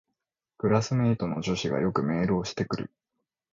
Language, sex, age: Japanese, male, 19-29